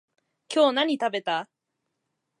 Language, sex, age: Japanese, female, 19-29